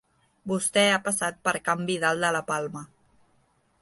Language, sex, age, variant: Catalan, female, 19-29, Central